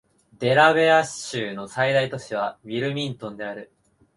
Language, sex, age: Japanese, male, 19-29